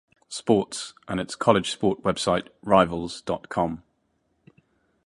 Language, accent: English, England English